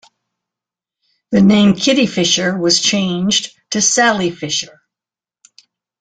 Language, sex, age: English, female, 80-89